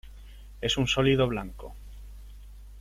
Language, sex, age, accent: Spanish, male, 19-29, España: Sur peninsular (Andalucia, Extremadura, Murcia)